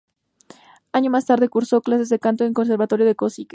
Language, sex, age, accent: Spanish, female, 19-29, México